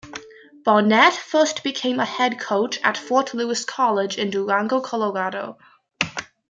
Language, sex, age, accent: English, female, under 19, Canadian English